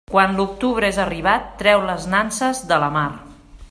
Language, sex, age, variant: Catalan, female, 40-49, Central